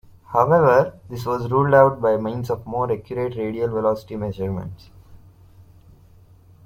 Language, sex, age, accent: English, male, 19-29, India and South Asia (India, Pakistan, Sri Lanka)